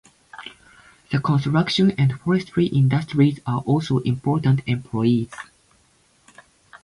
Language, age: English, 19-29